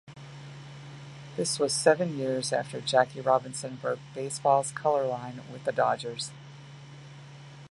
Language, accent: English, United States English